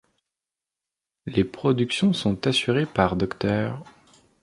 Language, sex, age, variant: French, male, 30-39, Français de métropole